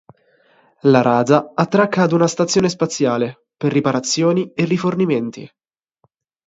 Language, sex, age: Italian, male, 19-29